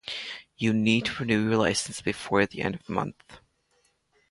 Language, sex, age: English, male, under 19